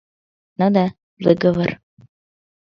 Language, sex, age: Mari, female, under 19